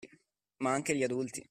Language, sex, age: Italian, male, 19-29